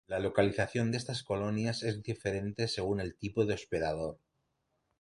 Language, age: Spanish, 40-49